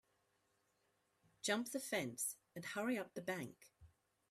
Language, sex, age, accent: English, female, 40-49, Australian English